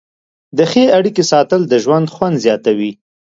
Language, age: Pashto, 30-39